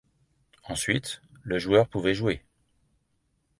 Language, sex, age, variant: French, male, 50-59, Français de métropole